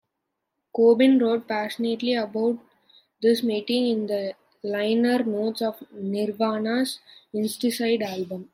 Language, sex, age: English, male, under 19